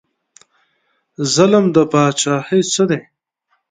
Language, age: Pashto, 30-39